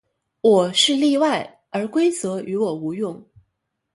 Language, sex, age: Chinese, female, 19-29